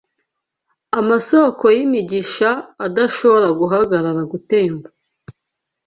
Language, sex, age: Kinyarwanda, female, 19-29